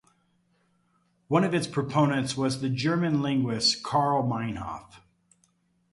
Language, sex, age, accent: English, male, 40-49, United States English